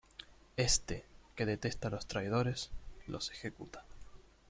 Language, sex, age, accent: Spanish, male, under 19, Rioplatense: Argentina, Uruguay, este de Bolivia, Paraguay